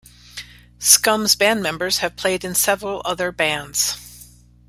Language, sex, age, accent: English, female, 60-69, United States English